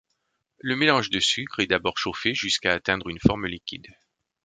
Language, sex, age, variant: French, male, 50-59, Français de métropole